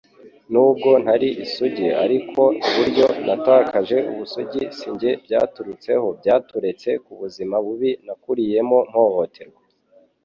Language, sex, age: Kinyarwanda, male, 19-29